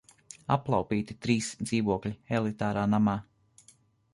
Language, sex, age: Latvian, male, 30-39